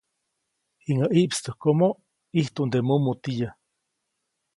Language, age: Copainalá Zoque, 40-49